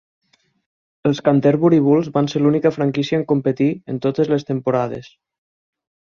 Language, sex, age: Catalan, male, 19-29